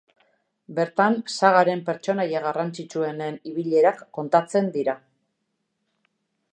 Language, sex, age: Basque, female, 50-59